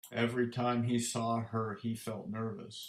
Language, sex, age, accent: English, male, 50-59, United States English